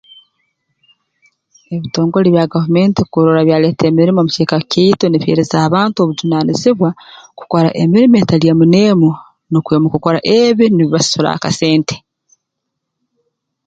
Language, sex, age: Tooro, female, 30-39